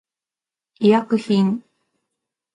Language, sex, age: Japanese, female, 30-39